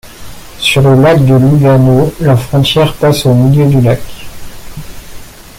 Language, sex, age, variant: French, male, 30-39, Français de métropole